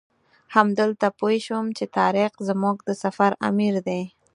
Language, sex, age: Pashto, female, 30-39